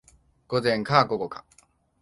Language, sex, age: Japanese, male, 19-29